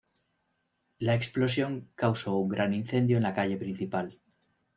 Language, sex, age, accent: Spanish, male, 30-39, España: Centro-Sur peninsular (Madrid, Toledo, Castilla-La Mancha)